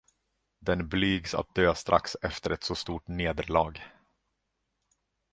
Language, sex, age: Swedish, male, 30-39